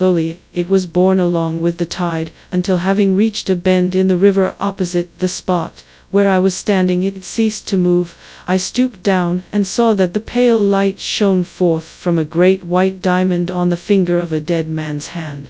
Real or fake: fake